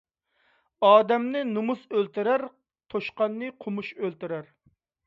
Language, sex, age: Uyghur, male, 30-39